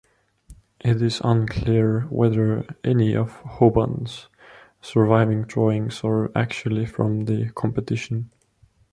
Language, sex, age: English, male, 19-29